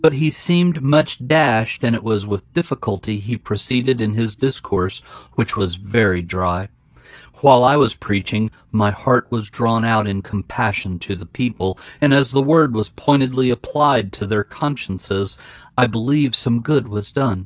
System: none